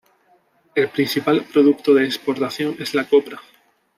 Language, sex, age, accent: Spanish, male, 30-39, España: Sur peninsular (Andalucia, Extremadura, Murcia)